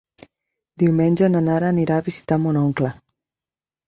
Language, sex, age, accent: Catalan, female, 19-29, aprenent (recent, des del castellà)